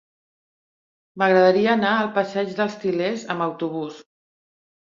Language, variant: Catalan, Central